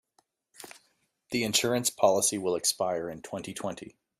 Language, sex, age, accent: English, male, 30-39, Canadian English